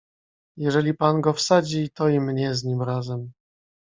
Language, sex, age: Polish, male, 30-39